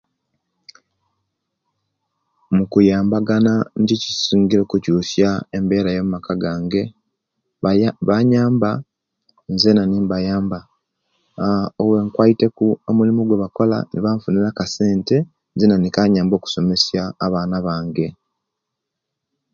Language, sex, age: Kenyi, male, 40-49